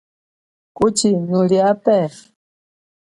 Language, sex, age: Chokwe, female, 40-49